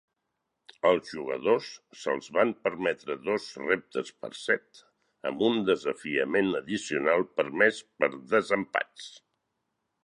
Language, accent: Catalan, Barceloní